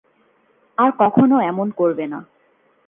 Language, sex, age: Bengali, female, 19-29